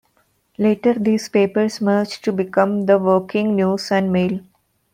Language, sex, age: English, female, 40-49